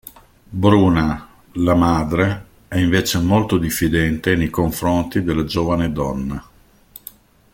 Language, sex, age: Italian, male, 50-59